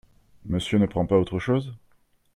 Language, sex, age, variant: French, male, 30-39, Français de métropole